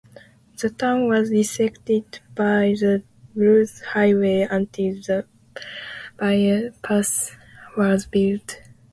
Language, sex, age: English, female, 19-29